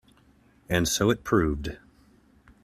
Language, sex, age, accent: English, male, 30-39, United States English